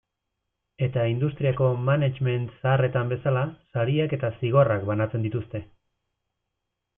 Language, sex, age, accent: Basque, male, 30-39, Erdialdekoa edo Nafarra (Gipuzkoa, Nafarroa)